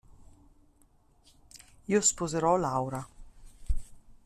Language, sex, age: Italian, female, 50-59